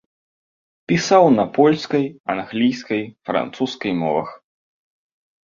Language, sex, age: Belarusian, male, under 19